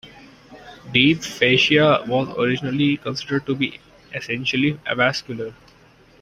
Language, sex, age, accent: English, male, under 19, India and South Asia (India, Pakistan, Sri Lanka)